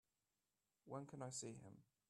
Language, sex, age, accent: English, male, 19-29, England English